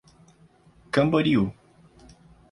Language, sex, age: Portuguese, male, 19-29